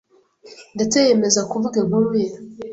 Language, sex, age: Kinyarwanda, female, 19-29